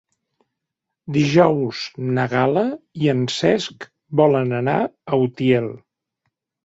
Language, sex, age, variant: Catalan, male, 60-69, Central